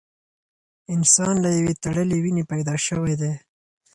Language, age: Pashto, 19-29